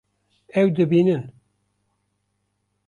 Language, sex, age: Kurdish, male, 50-59